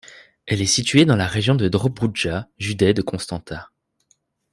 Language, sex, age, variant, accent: French, male, 19-29, Français d'Europe, Français de Suisse